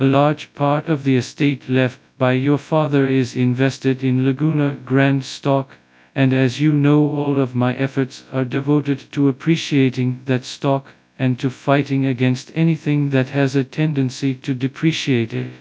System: TTS, FastPitch